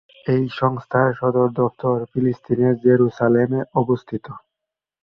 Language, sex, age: Bengali, male, 19-29